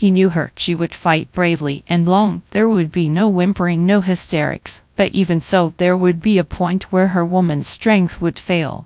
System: TTS, GradTTS